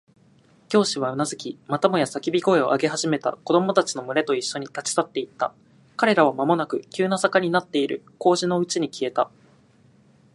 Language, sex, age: Japanese, male, 19-29